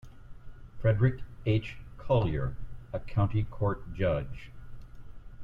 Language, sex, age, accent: English, male, 50-59, United States English